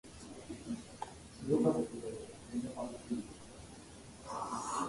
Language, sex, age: English, male, under 19